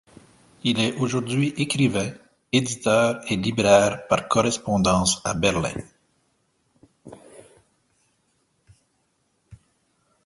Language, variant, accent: French, Français d'Amérique du Nord, Français du Canada